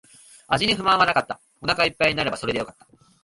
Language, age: Japanese, 19-29